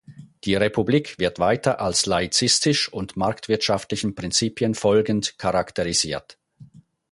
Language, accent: German, Schweizerdeutsch